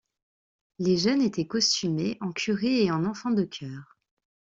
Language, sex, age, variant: French, female, 30-39, Français de métropole